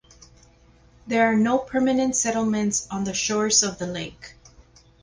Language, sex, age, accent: English, female, 40-49, United States English